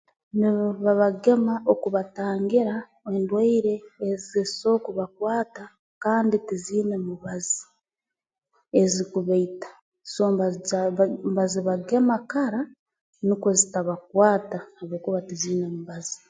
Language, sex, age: Tooro, female, 19-29